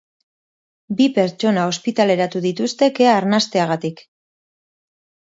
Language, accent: Basque, Mendebalekoa (Araba, Bizkaia, Gipuzkoako mendebaleko herri batzuk)